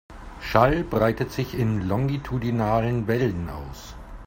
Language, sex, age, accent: German, male, 50-59, Deutschland Deutsch